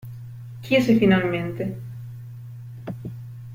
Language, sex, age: Italian, female, 19-29